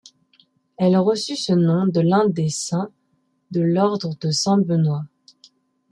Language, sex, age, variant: French, female, 19-29, Français de métropole